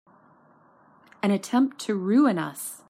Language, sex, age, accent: English, female, 60-69, United States English